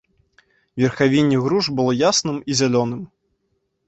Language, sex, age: Belarusian, male, 19-29